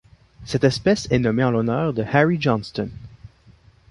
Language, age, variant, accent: French, 19-29, Français d'Amérique du Nord, Français du Canada